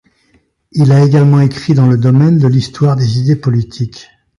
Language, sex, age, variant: French, male, 70-79, Français de métropole